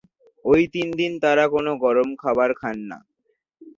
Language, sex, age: Bengali, male, 19-29